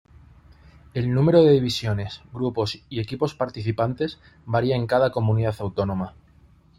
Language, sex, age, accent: Spanish, male, 30-39, España: Norte peninsular (Asturias, Castilla y León, Cantabria, País Vasco, Navarra, Aragón, La Rioja, Guadalajara, Cuenca)